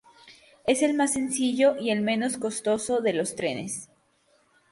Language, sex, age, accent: Spanish, female, 19-29, México